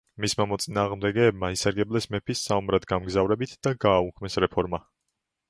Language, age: Georgian, under 19